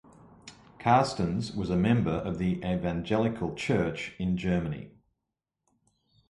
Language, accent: English, Australian English